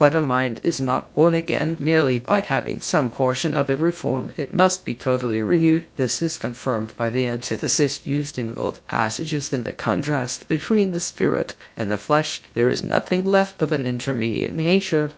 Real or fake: fake